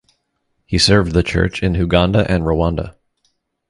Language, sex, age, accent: English, male, 40-49, United States English